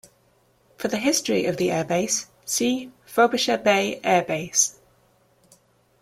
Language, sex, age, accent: English, female, 30-39, England English